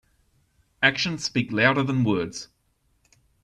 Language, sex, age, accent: English, male, 30-39, Australian English